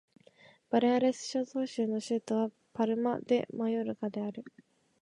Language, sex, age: Japanese, female, 19-29